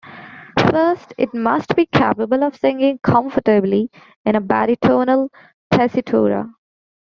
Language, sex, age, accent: English, female, 19-29, United States English